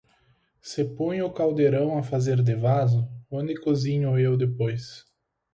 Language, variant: Portuguese, Portuguese (Brasil)